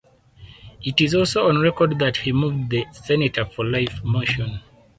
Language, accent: English, Southern African (South Africa, Zimbabwe, Namibia)